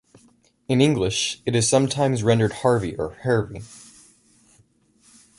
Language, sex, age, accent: English, male, under 19, United States English